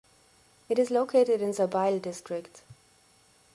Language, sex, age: English, female, 30-39